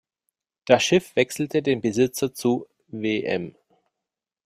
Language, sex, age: German, male, 40-49